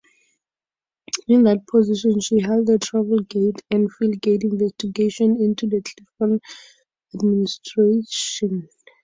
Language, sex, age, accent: English, female, 19-29, Southern African (South Africa, Zimbabwe, Namibia)